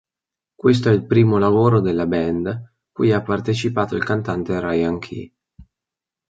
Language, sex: Italian, male